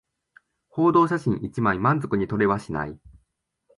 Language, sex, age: Japanese, male, 19-29